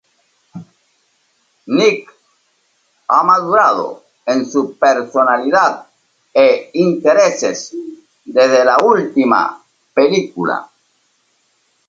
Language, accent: Spanish, Caribe: Cuba, Venezuela, Puerto Rico, República Dominicana, Panamá, Colombia caribeña, México caribeño, Costa del golfo de México